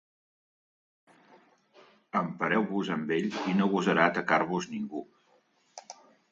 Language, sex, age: Catalan, male, 50-59